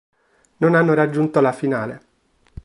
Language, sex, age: Italian, male, 19-29